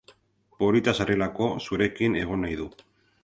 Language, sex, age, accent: Basque, male, 50-59, Mendebalekoa (Araba, Bizkaia, Gipuzkoako mendebaleko herri batzuk)